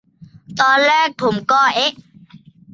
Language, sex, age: Thai, male, 30-39